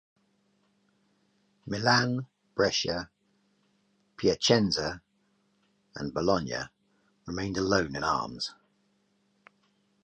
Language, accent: English, England English